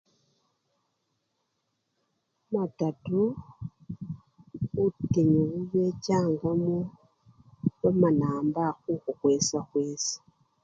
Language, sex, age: Luyia, female, 40-49